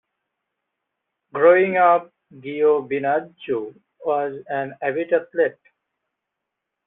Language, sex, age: English, male, 19-29